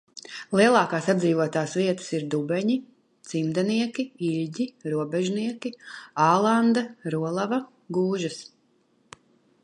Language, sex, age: Latvian, female, 40-49